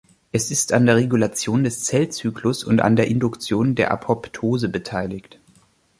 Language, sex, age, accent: German, male, 19-29, Deutschland Deutsch